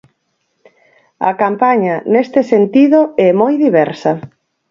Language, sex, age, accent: Galician, female, 50-59, Normativo (estándar)